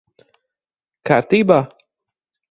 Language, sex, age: Latvian, male, 30-39